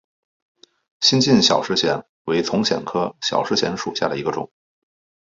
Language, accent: Chinese, 出生地：北京市